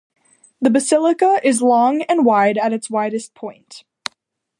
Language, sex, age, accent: English, female, under 19, United States English